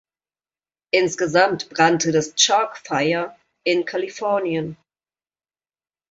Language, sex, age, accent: German, female, 30-39, Deutschland Deutsch